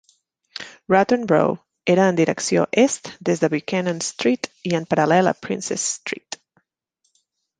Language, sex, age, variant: Catalan, female, 30-39, Central